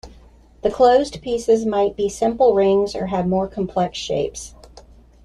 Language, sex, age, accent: English, female, 40-49, United States English